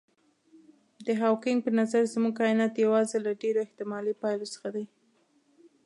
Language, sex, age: Pashto, female, 19-29